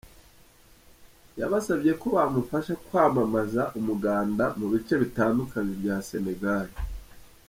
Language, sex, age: Kinyarwanda, male, 30-39